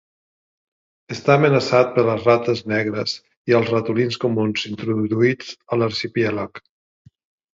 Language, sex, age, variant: Catalan, male, 40-49, Central